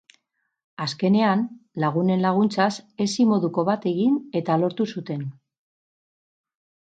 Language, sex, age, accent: Basque, female, 50-59, Mendebalekoa (Araba, Bizkaia, Gipuzkoako mendebaleko herri batzuk)